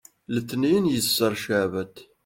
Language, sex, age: Kabyle, male, 19-29